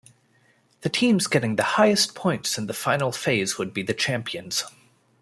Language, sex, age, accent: English, male, 30-39, United States English